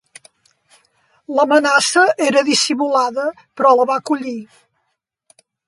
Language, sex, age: Catalan, female, 60-69